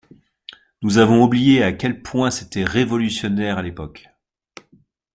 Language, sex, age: French, male, 40-49